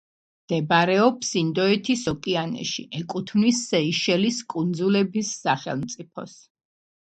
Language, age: Georgian, under 19